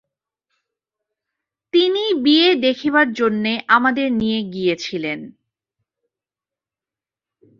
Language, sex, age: Bengali, female, 19-29